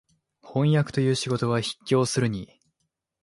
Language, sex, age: Japanese, male, 19-29